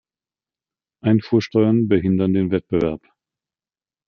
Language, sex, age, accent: German, male, 40-49, Deutschland Deutsch